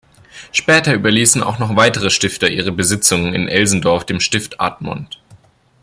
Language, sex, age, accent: German, male, 19-29, Deutschland Deutsch